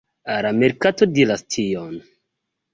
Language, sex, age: Esperanto, male, 19-29